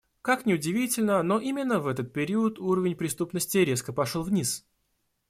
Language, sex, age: Russian, male, 19-29